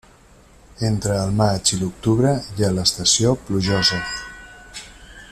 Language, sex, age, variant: Catalan, male, 50-59, Central